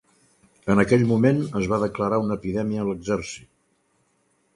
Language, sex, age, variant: Catalan, male, 70-79, Central